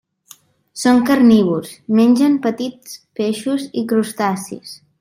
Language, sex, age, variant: Catalan, male, 50-59, Central